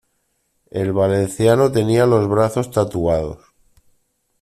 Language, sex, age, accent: Spanish, male, 40-49, España: Norte peninsular (Asturias, Castilla y León, Cantabria, País Vasco, Navarra, Aragón, La Rioja, Guadalajara, Cuenca)